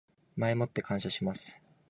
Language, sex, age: Japanese, male, 19-29